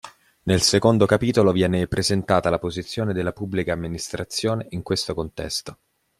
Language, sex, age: Italian, male, 30-39